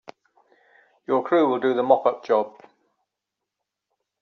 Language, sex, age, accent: English, male, 60-69, England English